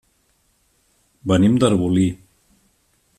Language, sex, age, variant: Catalan, male, 40-49, Central